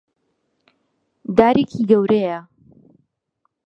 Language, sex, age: Central Kurdish, female, 30-39